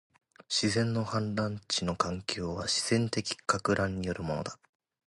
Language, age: Japanese, 19-29